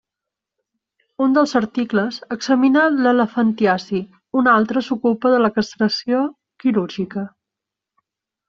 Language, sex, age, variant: Catalan, female, 30-39, Balear